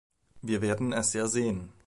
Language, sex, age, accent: German, male, 19-29, Deutschland Deutsch